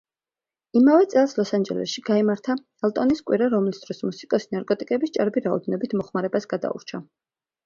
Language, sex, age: Georgian, female, 30-39